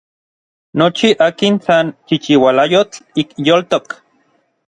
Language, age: Orizaba Nahuatl, 30-39